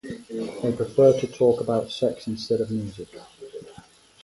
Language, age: English, 30-39